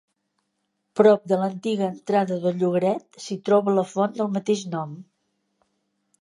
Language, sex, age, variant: Catalan, female, 60-69, Central